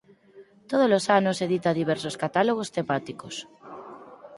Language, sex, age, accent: Galician, female, 19-29, Normativo (estándar)